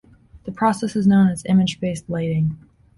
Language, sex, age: English, female, 19-29